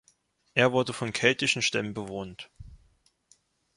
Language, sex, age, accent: German, male, 19-29, Deutschland Deutsch